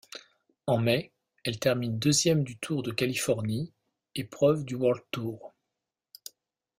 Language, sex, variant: French, male, Français de métropole